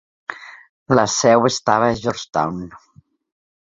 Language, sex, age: Catalan, female, 60-69